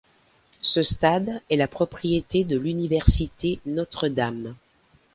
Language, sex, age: French, female, 50-59